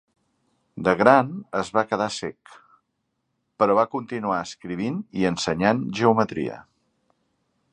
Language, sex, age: Catalan, male, 50-59